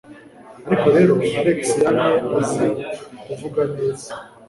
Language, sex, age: Kinyarwanda, male, 19-29